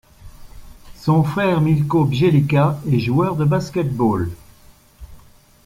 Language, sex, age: French, male, 60-69